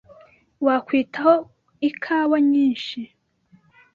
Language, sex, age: Kinyarwanda, male, 30-39